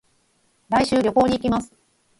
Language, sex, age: Japanese, female, 40-49